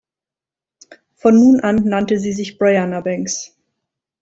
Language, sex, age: German, female, 50-59